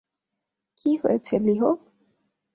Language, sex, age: Bengali, female, under 19